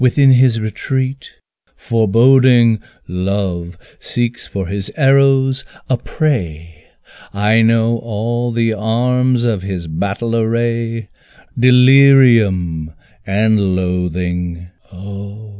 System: none